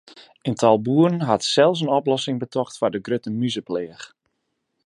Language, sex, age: Western Frisian, male, 19-29